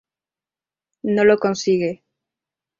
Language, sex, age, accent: Spanish, female, 19-29, México